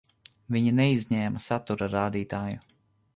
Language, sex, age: Latvian, male, 30-39